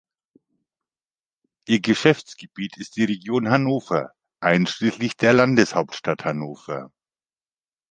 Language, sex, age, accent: German, male, 50-59, Deutschland Deutsch